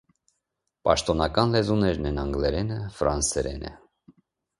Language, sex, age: Armenian, male, 30-39